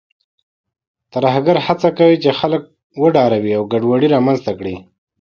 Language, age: Pashto, 19-29